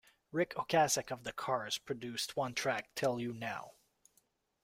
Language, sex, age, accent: English, male, 30-39, Canadian English